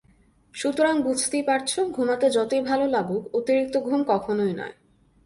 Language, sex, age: Bengali, female, 19-29